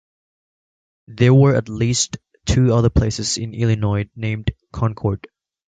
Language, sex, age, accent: English, male, 19-29, United States English